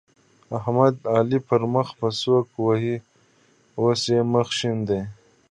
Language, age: Pashto, 19-29